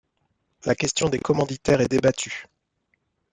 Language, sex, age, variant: French, male, 30-39, Français de métropole